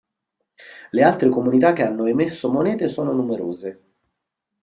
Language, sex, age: Italian, male, 30-39